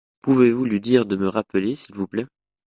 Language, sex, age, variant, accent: French, male, 19-29, Français d'Europe, Français de Suisse